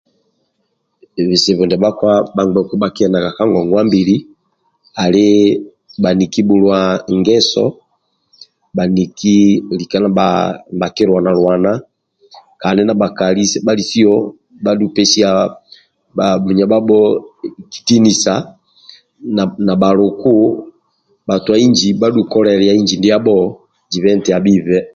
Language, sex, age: Amba (Uganda), male, 50-59